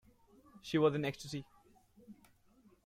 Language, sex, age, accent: English, male, 19-29, India and South Asia (India, Pakistan, Sri Lanka)